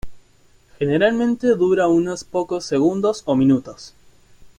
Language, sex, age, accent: Spanish, male, 19-29, Rioplatense: Argentina, Uruguay, este de Bolivia, Paraguay